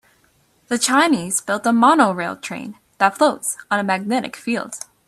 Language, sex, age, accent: English, female, 19-29, United States English